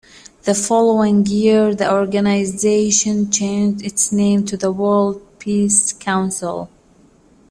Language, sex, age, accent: English, female, 19-29, United States English